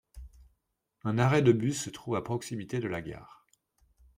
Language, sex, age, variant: French, male, 40-49, Français de métropole